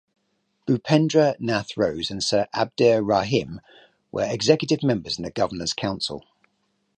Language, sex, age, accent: English, male, 40-49, England English